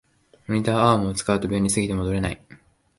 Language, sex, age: Japanese, male, 19-29